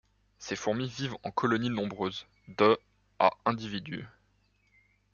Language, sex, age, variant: French, male, 19-29, Français de métropole